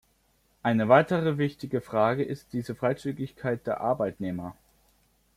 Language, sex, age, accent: German, male, under 19, Deutschland Deutsch